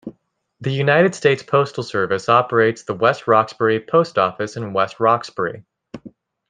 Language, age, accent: English, 19-29, United States English